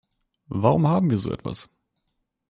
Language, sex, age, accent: German, male, 19-29, Deutschland Deutsch